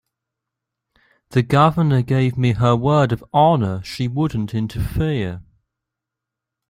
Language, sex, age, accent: English, male, 19-29, England English